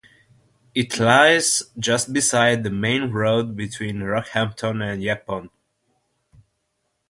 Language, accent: English, United States English; Italian